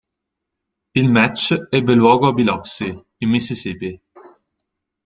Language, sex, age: Italian, male, 19-29